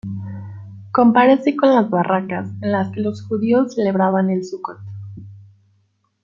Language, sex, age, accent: Spanish, female, 19-29, México